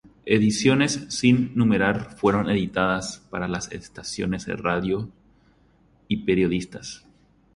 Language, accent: Spanish, Rioplatense: Argentina, Uruguay, este de Bolivia, Paraguay